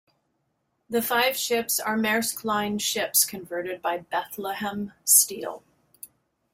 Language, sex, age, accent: English, female, 50-59, United States English